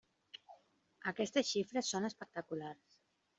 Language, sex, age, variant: Catalan, female, 40-49, Central